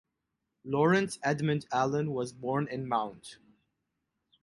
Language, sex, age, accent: English, male, 19-29, United States English